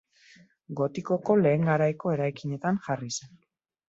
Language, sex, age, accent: Basque, female, 30-39, Mendebalekoa (Araba, Bizkaia, Gipuzkoako mendebaleko herri batzuk)